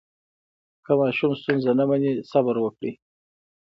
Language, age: Pashto, 30-39